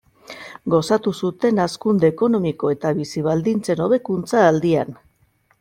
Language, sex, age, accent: Basque, female, 50-59, Mendebalekoa (Araba, Bizkaia, Gipuzkoako mendebaleko herri batzuk)